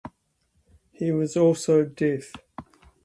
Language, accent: English, New Zealand English